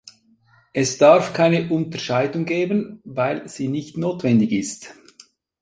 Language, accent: German, Schweizerdeutsch